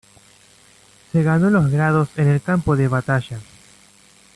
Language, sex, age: Spanish, male, 19-29